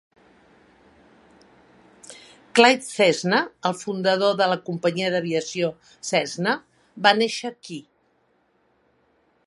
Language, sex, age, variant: Catalan, female, 70-79, Central